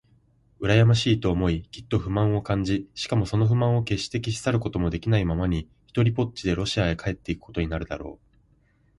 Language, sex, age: Japanese, male, 19-29